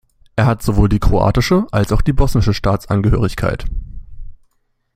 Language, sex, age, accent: German, male, 19-29, Deutschland Deutsch